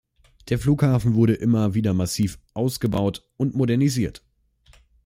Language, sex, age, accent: German, male, under 19, Deutschland Deutsch